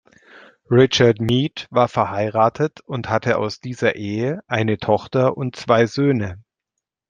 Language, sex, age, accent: German, male, 30-39, Deutschland Deutsch